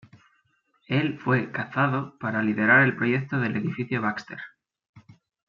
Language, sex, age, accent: Spanish, male, 19-29, España: Norte peninsular (Asturias, Castilla y León, Cantabria, País Vasco, Navarra, Aragón, La Rioja, Guadalajara, Cuenca)